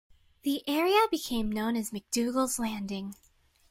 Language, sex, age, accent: English, female, under 19, United States English